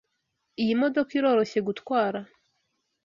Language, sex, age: Kinyarwanda, female, 19-29